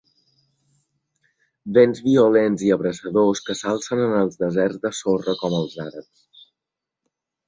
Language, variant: Catalan, Balear